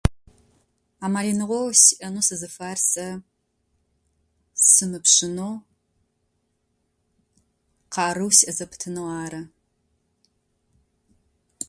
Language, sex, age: Adyghe, female, 30-39